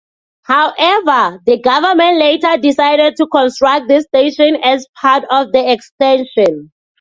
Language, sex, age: English, female, 19-29